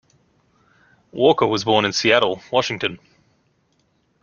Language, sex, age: English, male, 19-29